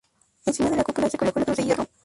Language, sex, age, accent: Spanish, female, under 19, México